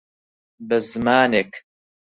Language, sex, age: Central Kurdish, male, 19-29